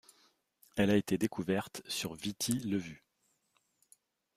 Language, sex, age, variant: French, male, 40-49, Français de métropole